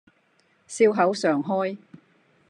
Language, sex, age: Cantonese, female, 60-69